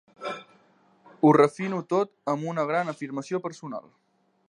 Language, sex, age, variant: Catalan, male, 19-29, Nord-Occidental